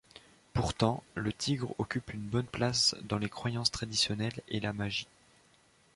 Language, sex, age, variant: French, male, 19-29, Français de métropole